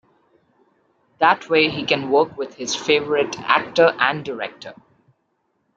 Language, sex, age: English, female, 30-39